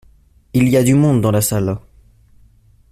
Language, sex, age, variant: French, male, 19-29, Français de métropole